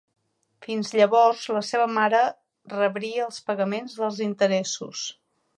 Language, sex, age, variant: Catalan, female, 40-49, Central